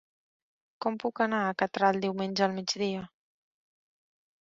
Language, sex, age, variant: Catalan, female, 30-39, Central